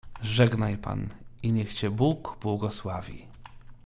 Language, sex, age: Polish, male, 30-39